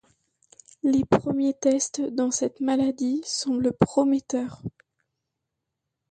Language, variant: French, Français de métropole